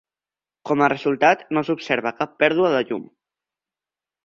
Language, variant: Catalan, Central